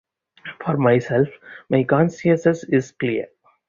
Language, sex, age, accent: English, male, 30-39, India and South Asia (India, Pakistan, Sri Lanka)